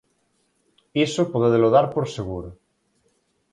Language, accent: Galician, Normativo (estándar)